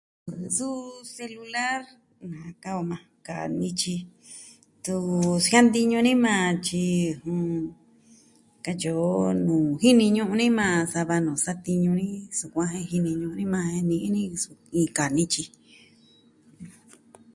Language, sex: Southwestern Tlaxiaco Mixtec, female